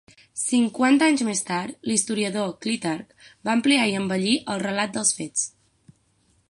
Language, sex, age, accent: Catalan, female, 19-29, central; septentrional